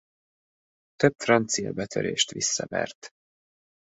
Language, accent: Hungarian, budapesti